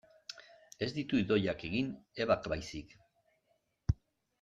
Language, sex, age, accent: Basque, male, 60-69, Erdialdekoa edo Nafarra (Gipuzkoa, Nafarroa)